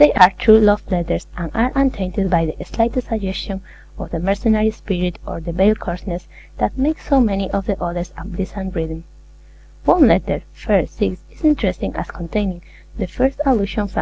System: none